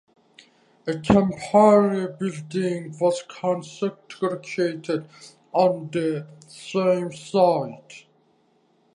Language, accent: English, United States English